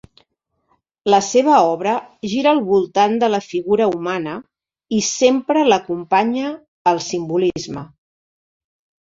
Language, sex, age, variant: Catalan, female, 50-59, Central